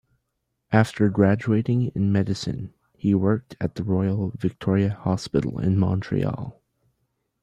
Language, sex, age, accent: English, male, under 19, United States English